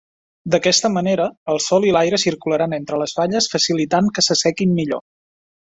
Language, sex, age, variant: Catalan, male, 30-39, Central